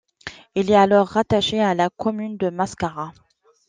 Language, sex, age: French, female, 30-39